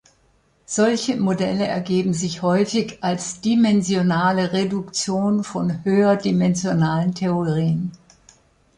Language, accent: German, Deutschland Deutsch